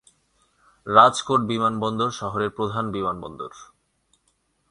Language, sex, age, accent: Bengali, male, 19-29, Bangladeshi